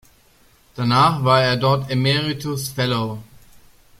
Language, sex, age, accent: German, male, 19-29, Deutschland Deutsch